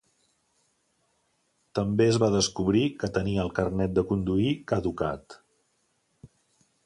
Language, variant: Catalan, Central